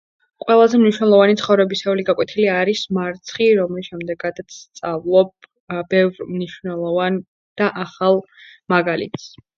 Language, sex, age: Georgian, female, 19-29